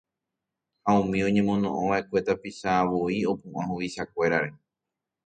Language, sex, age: Guarani, male, 30-39